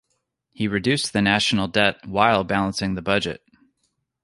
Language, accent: English, United States English